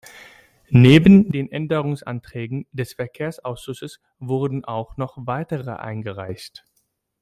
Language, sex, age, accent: German, male, 30-39, Deutschland Deutsch